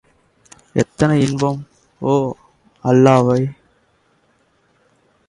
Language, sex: Tamil, male